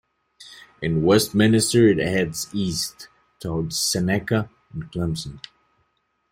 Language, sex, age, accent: English, male, 19-29, United States English